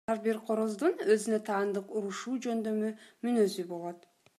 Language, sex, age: Kyrgyz, female, 30-39